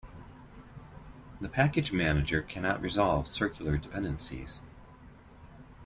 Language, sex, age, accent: English, male, 40-49, United States English